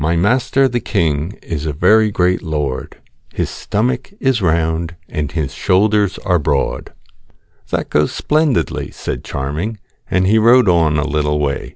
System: none